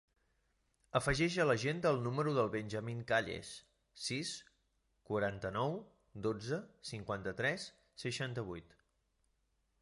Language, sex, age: Catalan, male, 30-39